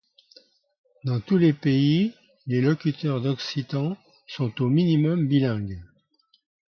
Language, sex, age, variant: French, male, 80-89, Français de métropole